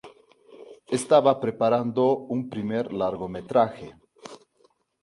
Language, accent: Spanish, Rioplatense: Argentina, Uruguay, este de Bolivia, Paraguay